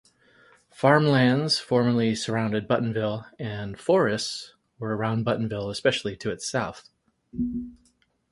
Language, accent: English, United States English